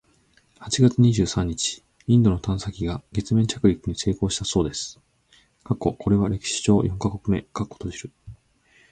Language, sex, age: Japanese, male, 30-39